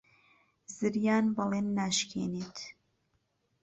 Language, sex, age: Central Kurdish, female, 19-29